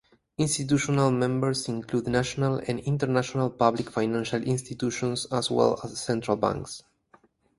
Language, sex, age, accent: English, male, 30-39, United States English